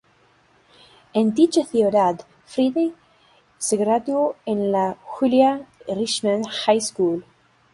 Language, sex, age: Spanish, female, 30-39